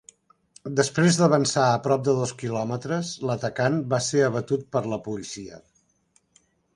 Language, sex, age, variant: Catalan, male, 60-69, Central